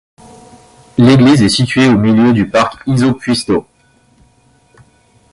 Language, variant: French, Français de métropole